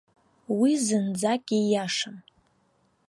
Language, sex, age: Abkhazian, female, 19-29